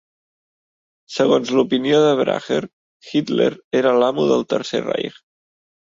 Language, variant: Catalan, Central